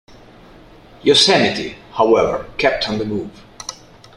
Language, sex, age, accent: English, male, 30-39, United States English